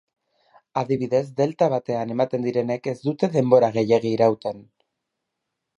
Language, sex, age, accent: Basque, male, 30-39, Mendebalekoa (Araba, Bizkaia, Gipuzkoako mendebaleko herri batzuk)